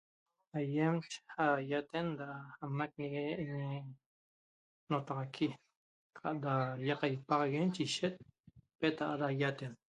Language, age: Toba, 30-39